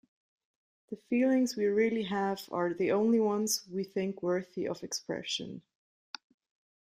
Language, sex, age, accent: English, female, 30-39, United States English